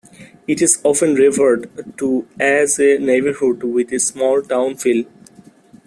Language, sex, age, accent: English, male, 19-29, India and South Asia (India, Pakistan, Sri Lanka)